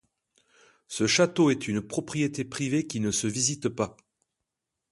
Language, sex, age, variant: French, male, 50-59, Français de métropole